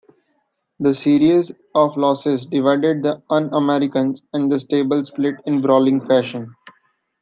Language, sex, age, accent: English, male, 19-29, India and South Asia (India, Pakistan, Sri Lanka)